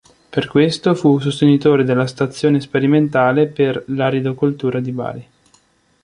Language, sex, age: Italian, male, 19-29